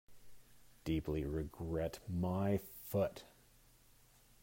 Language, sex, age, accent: English, male, 30-39, Canadian English